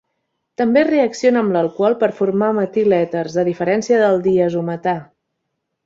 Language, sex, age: Catalan, female, 30-39